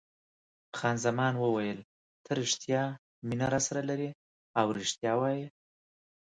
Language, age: Pashto, 30-39